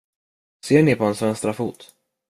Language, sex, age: Swedish, male, under 19